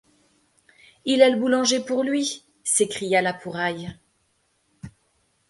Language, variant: French, Français de métropole